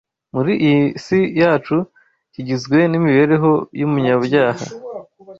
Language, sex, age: Kinyarwanda, male, 19-29